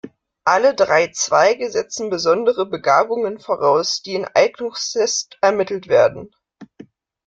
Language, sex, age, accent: German, female, 19-29, Deutschland Deutsch